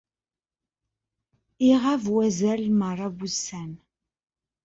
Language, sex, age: Kabyle, female, 30-39